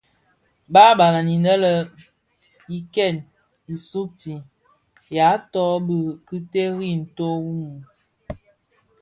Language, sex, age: Bafia, female, 30-39